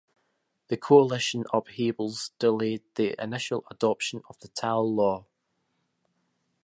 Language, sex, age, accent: English, male, 30-39, Scottish English